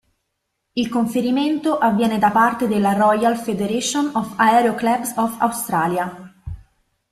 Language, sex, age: Italian, female, 30-39